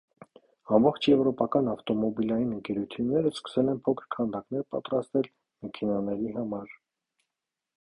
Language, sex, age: Armenian, male, 19-29